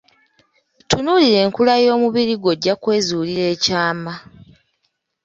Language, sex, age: Ganda, female, 19-29